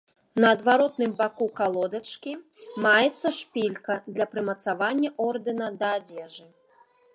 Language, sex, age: Belarusian, female, 30-39